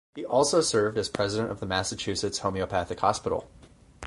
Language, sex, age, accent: English, male, 19-29, United States English